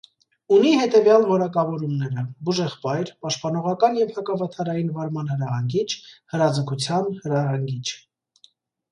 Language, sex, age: Armenian, male, 19-29